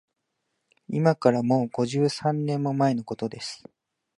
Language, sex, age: Japanese, male, 19-29